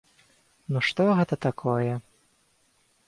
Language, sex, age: Belarusian, male, 19-29